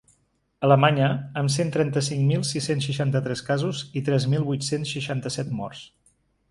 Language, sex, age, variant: Catalan, male, 50-59, Septentrional